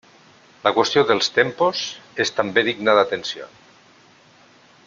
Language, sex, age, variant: Catalan, male, 60-69, Nord-Occidental